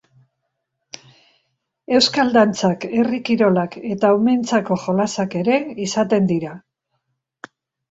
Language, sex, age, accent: Basque, female, 70-79, Mendebalekoa (Araba, Bizkaia, Gipuzkoako mendebaleko herri batzuk)